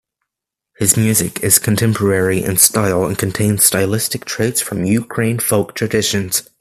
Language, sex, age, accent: English, male, under 19, United States English